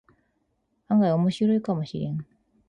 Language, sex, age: Japanese, female, 30-39